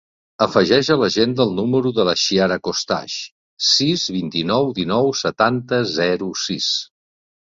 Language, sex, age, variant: Catalan, male, 50-59, Nord-Occidental